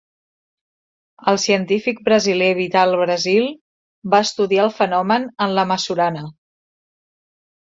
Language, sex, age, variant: Catalan, female, 40-49, Central